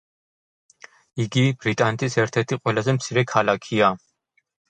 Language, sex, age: Georgian, male, 30-39